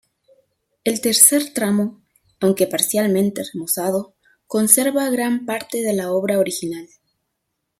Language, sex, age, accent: Spanish, female, 19-29, América central